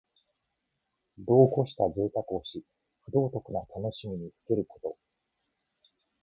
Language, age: Japanese, 50-59